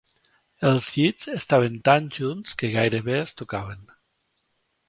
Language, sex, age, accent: Catalan, male, 30-39, valencià